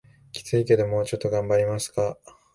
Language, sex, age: Japanese, male, 19-29